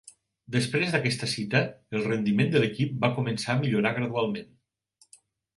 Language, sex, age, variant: Catalan, male, 50-59, Nord-Occidental